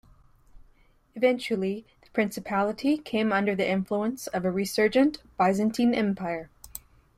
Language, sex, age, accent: English, female, 19-29, United States English